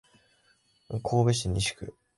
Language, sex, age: Japanese, male, 19-29